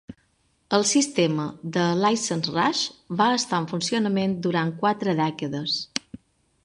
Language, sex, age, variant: Catalan, female, 40-49, Balear